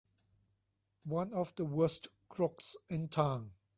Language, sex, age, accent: English, male, 30-39, Hong Kong English